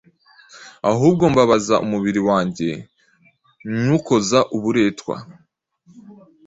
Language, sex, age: Kinyarwanda, male, 19-29